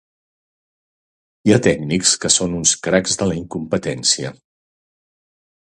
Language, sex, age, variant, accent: Catalan, male, 60-69, Central, Català central